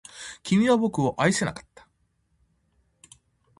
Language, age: Japanese, 19-29